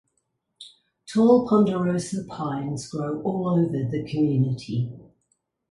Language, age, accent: English, 60-69, Australian English